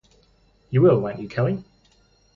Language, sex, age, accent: English, male, 19-29, Australian English